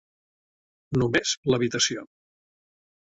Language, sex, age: Catalan, male, 60-69